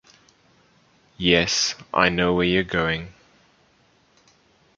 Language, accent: English, Southern African (South Africa, Zimbabwe, Namibia)